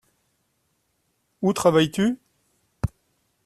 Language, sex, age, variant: French, male, 40-49, Français de métropole